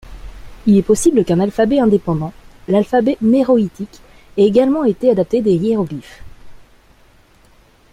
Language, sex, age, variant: French, female, 19-29, Français de métropole